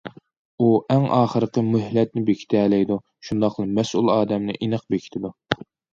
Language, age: Uyghur, 19-29